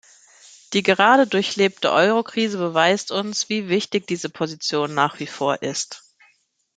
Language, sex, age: German, female, 30-39